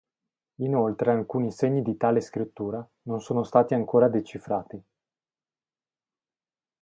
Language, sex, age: Italian, male, 19-29